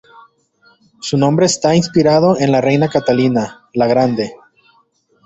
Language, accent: Spanish, México